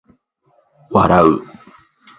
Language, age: Japanese, 30-39